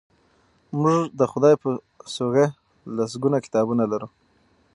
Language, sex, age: Pashto, male, 19-29